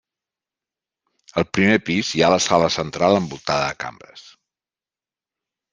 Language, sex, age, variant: Catalan, male, 50-59, Central